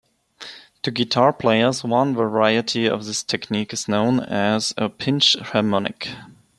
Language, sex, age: English, male, 19-29